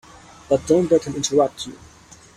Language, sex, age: English, male, 19-29